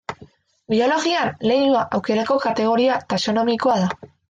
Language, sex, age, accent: Basque, female, under 19, Erdialdekoa edo Nafarra (Gipuzkoa, Nafarroa)